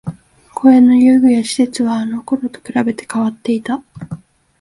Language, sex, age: Japanese, female, 19-29